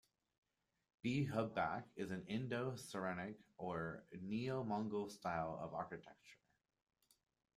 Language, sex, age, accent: English, male, 19-29, Canadian English